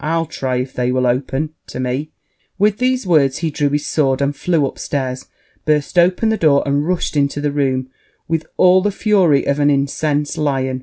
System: none